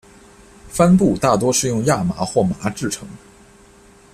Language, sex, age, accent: Chinese, male, 19-29, 出生地：河南省